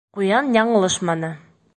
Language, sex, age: Bashkir, female, 19-29